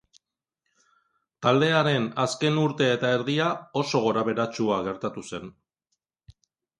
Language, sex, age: Basque, male, 50-59